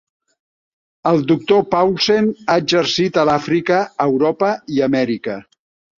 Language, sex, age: Catalan, male, 70-79